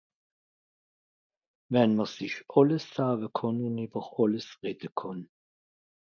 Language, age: Swiss German, 60-69